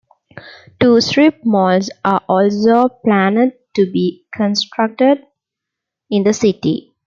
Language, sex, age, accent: English, female, 19-29, India and South Asia (India, Pakistan, Sri Lanka)